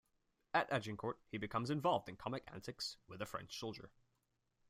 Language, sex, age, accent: English, male, 19-29, England English